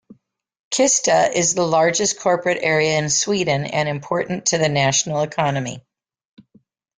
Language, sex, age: English, female, 60-69